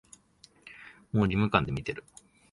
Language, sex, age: Japanese, male, 19-29